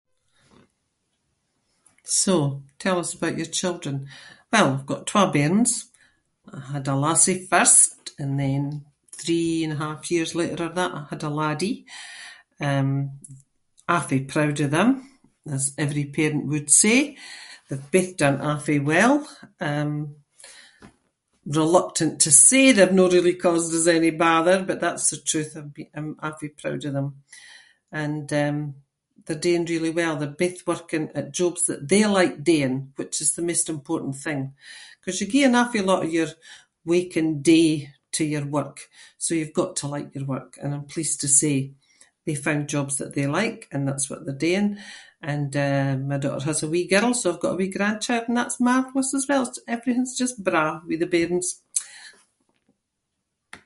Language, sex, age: Scots, female, 70-79